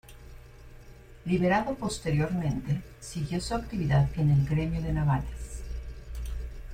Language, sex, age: Spanish, female, 40-49